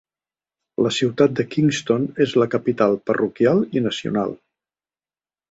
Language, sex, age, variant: Catalan, male, 60-69, Central